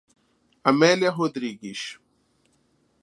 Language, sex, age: Portuguese, male, 40-49